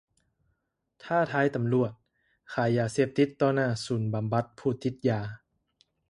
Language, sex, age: Lao, male, 19-29